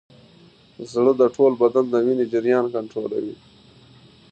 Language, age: Pashto, 30-39